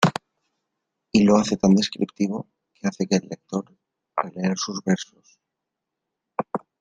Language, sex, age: Spanish, male, 19-29